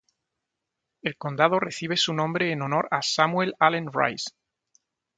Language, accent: Spanish, España: Sur peninsular (Andalucia, Extremadura, Murcia)